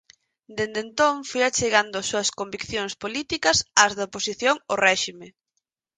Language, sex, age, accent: Galician, female, 19-29, Normativo (estándar)